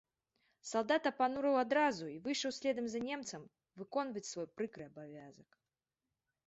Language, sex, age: Belarusian, female, 30-39